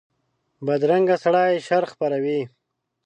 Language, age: Pashto, 30-39